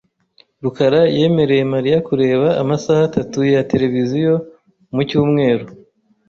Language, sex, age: Kinyarwanda, male, 30-39